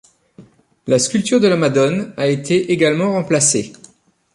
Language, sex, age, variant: French, male, 40-49, Français de métropole